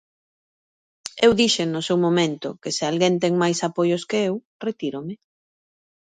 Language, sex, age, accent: Galician, female, 40-49, Oriental (común en zona oriental)